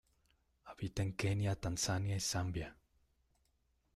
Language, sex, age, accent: Spanish, male, 19-29, México